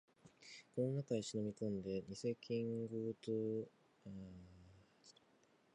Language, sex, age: Japanese, male, 19-29